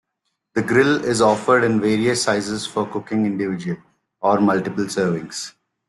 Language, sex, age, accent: English, male, 30-39, England English